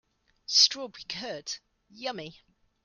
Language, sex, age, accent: English, female, 50-59, England English